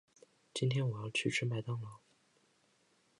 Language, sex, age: Chinese, male, under 19